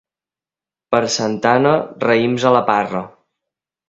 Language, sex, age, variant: Catalan, male, under 19, Central